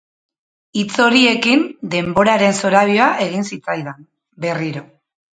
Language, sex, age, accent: Basque, female, 40-49, Mendebalekoa (Araba, Bizkaia, Gipuzkoako mendebaleko herri batzuk)